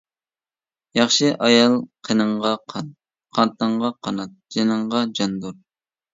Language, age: Uyghur, 30-39